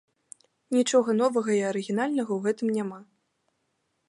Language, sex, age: Belarusian, female, 19-29